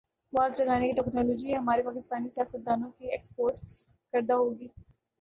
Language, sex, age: Urdu, female, 19-29